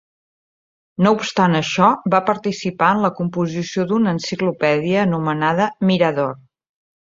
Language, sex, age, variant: Catalan, female, 50-59, Central